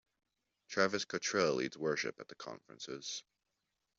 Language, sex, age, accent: English, male, under 19, Canadian English